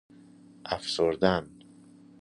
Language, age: Persian, 30-39